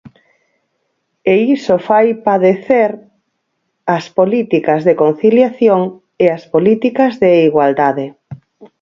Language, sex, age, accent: Galician, female, 50-59, Normativo (estándar)